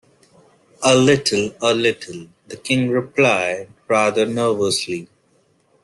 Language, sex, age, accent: English, male, 19-29, India and South Asia (India, Pakistan, Sri Lanka)